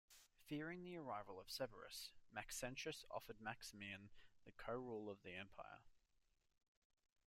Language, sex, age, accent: English, male, 19-29, Australian English